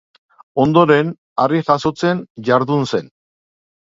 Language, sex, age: Basque, male, 60-69